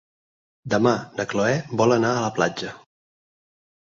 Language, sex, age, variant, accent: Catalan, male, 30-39, Central, Barcelona